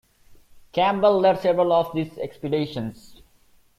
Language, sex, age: English, male, 19-29